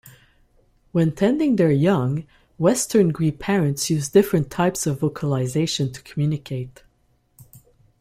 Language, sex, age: English, female, 50-59